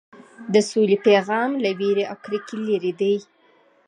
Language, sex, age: Pashto, female, 30-39